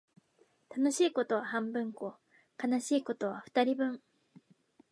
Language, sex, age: Japanese, female, 19-29